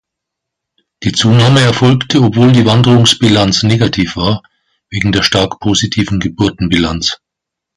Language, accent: German, Deutschland Deutsch